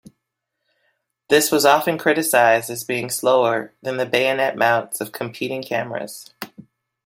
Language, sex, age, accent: English, female, 30-39, United States English